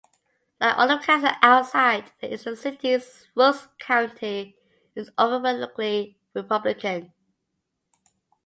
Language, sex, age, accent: English, female, 40-49, Scottish English